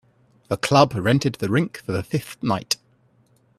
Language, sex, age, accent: English, male, 30-39, England English